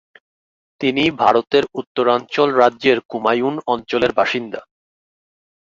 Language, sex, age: Bengali, male, 30-39